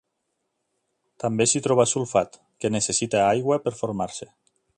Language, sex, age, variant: Catalan, male, 40-49, Nord-Occidental